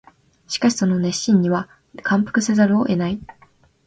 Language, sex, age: Japanese, female, 19-29